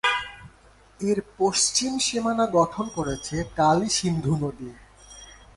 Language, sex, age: Bengali, male, 19-29